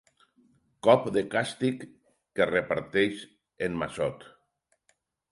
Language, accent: Catalan, valencià